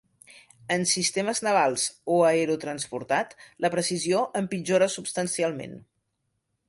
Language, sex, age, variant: Catalan, female, 50-59, Central